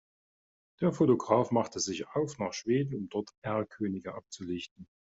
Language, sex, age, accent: German, male, 50-59, Deutschland Deutsch